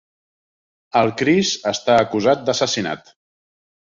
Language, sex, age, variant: Catalan, male, 40-49, Central